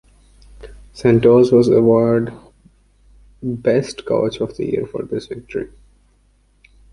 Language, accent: English, India and South Asia (India, Pakistan, Sri Lanka)